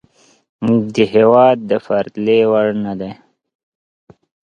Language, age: Pashto, 19-29